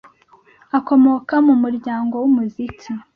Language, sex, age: Kinyarwanda, female, 19-29